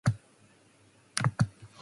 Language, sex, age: English, female, 19-29